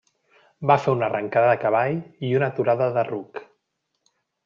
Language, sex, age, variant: Catalan, male, 30-39, Central